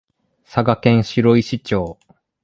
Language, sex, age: Japanese, male, 19-29